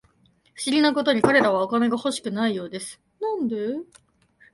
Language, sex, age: Japanese, female, 19-29